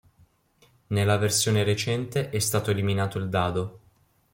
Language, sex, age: Italian, male, 19-29